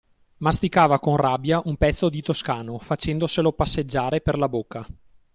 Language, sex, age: Italian, male, 19-29